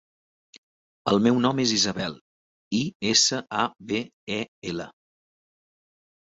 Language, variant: Catalan, Central